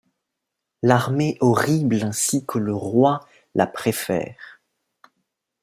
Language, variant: French, Français de métropole